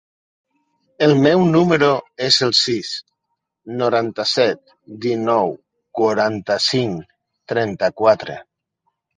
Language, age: Catalan, 50-59